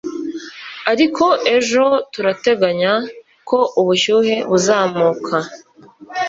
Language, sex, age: Kinyarwanda, female, 19-29